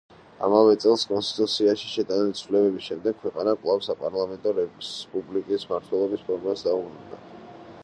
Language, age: Georgian, 19-29